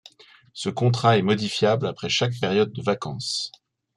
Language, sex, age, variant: French, male, 30-39, Français de métropole